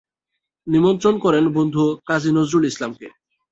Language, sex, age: Bengali, male, 19-29